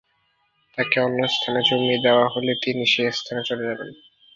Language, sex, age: Bengali, male, 19-29